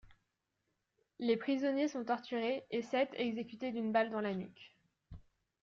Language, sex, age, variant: French, female, 19-29, Français de métropole